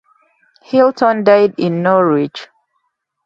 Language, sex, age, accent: English, female, 19-29, England English